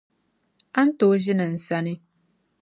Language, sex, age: Dagbani, female, 19-29